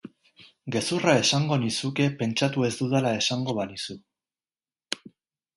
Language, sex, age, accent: Basque, male, 30-39, Mendebalekoa (Araba, Bizkaia, Gipuzkoako mendebaleko herri batzuk)